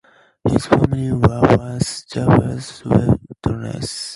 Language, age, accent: English, 19-29, United States English